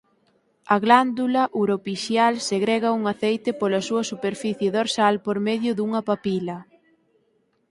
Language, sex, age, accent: Galician, female, 19-29, Atlántico (seseo e gheada)